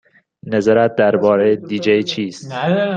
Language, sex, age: Persian, male, 19-29